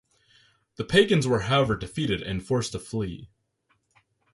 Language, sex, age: English, male, 19-29